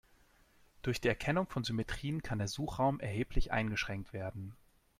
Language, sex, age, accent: German, male, 19-29, Deutschland Deutsch